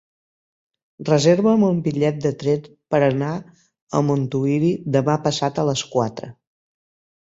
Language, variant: Catalan, Central